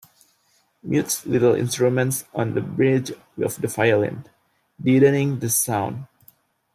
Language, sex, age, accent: English, male, 19-29, Malaysian English